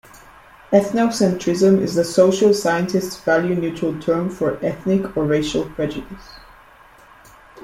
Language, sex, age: English, female, under 19